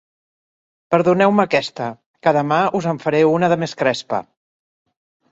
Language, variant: Catalan, Central